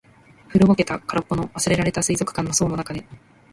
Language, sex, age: Japanese, female, 19-29